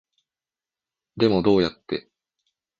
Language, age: Japanese, under 19